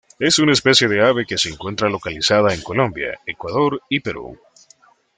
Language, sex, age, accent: Spanish, male, 30-39, América central